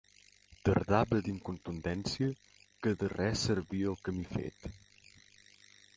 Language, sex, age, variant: Catalan, male, 19-29, Central